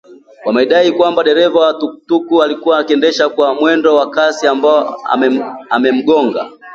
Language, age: Swahili, 30-39